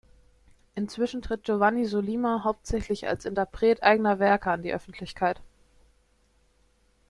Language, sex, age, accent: German, female, 19-29, Deutschland Deutsch